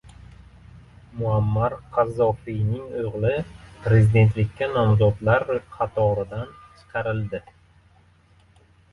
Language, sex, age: Uzbek, male, 30-39